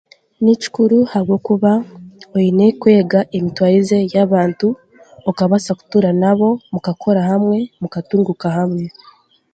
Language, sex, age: Chiga, female, 19-29